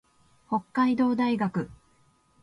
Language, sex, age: Japanese, female, 19-29